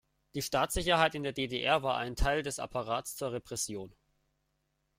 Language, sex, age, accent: German, male, 19-29, Deutschland Deutsch